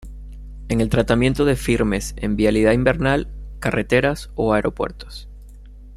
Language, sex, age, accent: Spanish, male, 30-39, Caribe: Cuba, Venezuela, Puerto Rico, República Dominicana, Panamá, Colombia caribeña, México caribeño, Costa del golfo de México